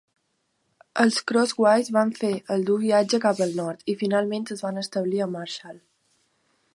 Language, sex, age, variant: Catalan, female, under 19, Balear